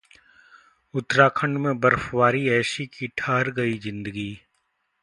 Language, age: Hindi, 40-49